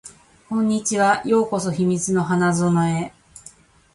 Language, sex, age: Japanese, female, 40-49